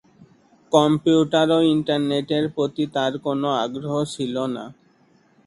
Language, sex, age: Bengali, male, 19-29